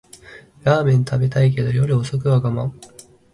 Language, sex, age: Japanese, male, under 19